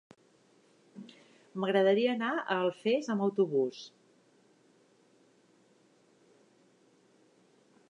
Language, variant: Catalan, Central